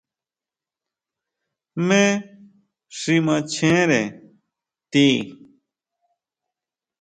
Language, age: Huautla Mazatec, 19-29